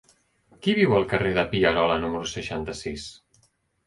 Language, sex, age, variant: Catalan, male, 40-49, Central